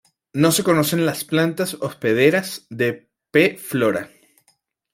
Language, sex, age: Spanish, male, 19-29